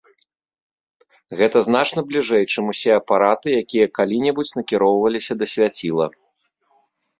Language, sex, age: Belarusian, male, 30-39